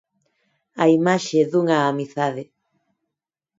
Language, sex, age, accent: Galician, female, 40-49, Neofalante